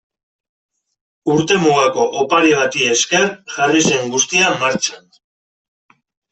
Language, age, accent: Basque, 30-39, Mendebalekoa (Araba, Bizkaia, Gipuzkoako mendebaleko herri batzuk)